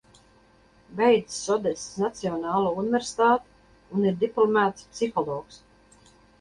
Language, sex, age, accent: Latvian, female, 50-59, Kurzeme